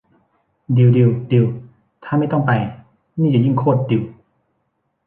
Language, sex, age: Thai, male, 19-29